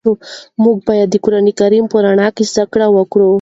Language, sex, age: Pashto, female, 19-29